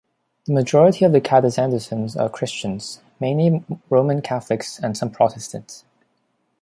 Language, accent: English, Hong Kong English